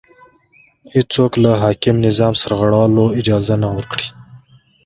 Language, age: Pashto, 19-29